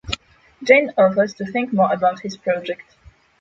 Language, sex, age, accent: English, female, 19-29, Slavic; polish